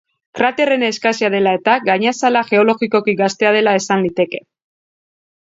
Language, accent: Basque, Mendebalekoa (Araba, Bizkaia, Gipuzkoako mendebaleko herri batzuk)